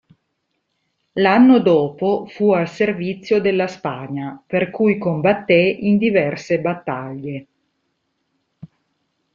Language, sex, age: Italian, female, 40-49